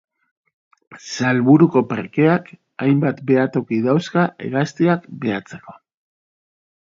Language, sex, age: Basque, male, 30-39